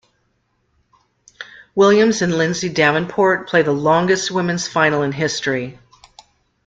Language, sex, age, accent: English, female, 50-59, United States English